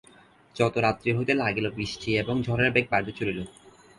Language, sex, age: Bengali, male, 19-29